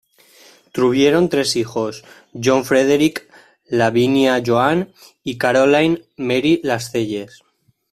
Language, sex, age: Spanish, male, 19-29